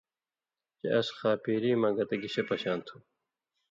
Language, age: Indus Kohistani, 19-29